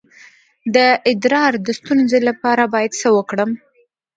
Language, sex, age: Pashto, female, under 19